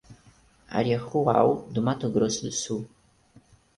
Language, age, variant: Portuguese, under 19, Portuguese (Brasil)